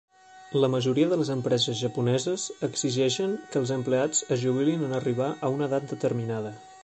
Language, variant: Catalan, Central